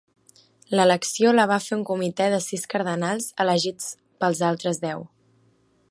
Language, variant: Catalan, Central